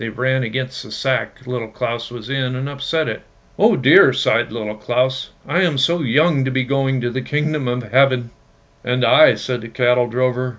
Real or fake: real